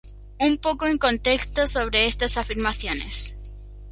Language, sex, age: Spanish, male, under 19